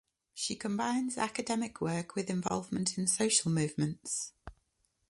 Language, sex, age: English, female, 50-59